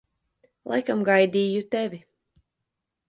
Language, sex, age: Latvian, female, 30-39